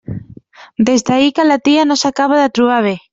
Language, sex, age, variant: Catalan, female, 19-29, Central